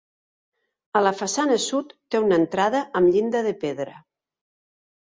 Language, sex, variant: Catalan, female, Nord-Occidental